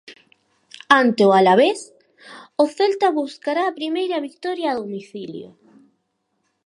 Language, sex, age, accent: Galician, female, 19-29, Normativo (estándar)